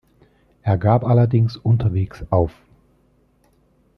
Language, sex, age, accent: German, male, 30-39, Deutschland Deutsch